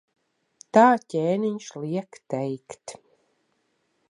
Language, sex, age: Latvian, female, 40-49